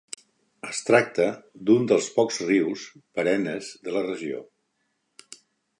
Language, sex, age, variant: Catalan, male, 60-69, Central